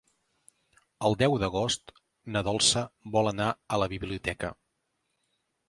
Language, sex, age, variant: Catalan, male, 40-49, Central